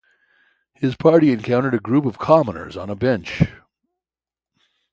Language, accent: English, United States English